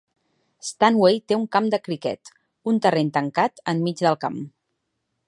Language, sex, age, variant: Catalan, female, 19-29, Central